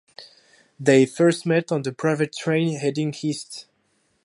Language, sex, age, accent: English, male, 19-29, French